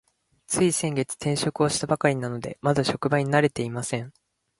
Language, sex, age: Japanese, male, 19-29